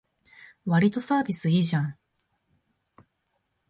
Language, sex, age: Japanese, female, 19-29